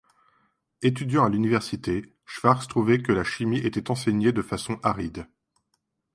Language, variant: French, Français de métropole